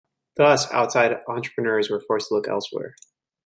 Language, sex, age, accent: English, male, 19-29, United States English